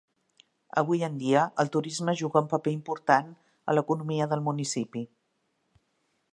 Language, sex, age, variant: Catalan, female, 50-59, Central